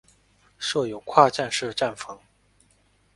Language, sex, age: Chinese, male, 19-29